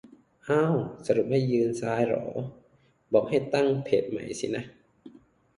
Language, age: Thai, 19-29